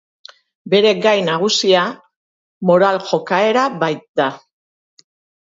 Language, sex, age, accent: Basque, female, 40-49, Mendebalekoa (Araba, Bizkaia, Gipuzkoako mendebaleko herri batzuk)